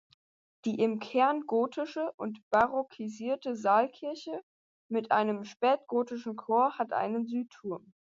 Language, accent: German, Deutschland Deutsch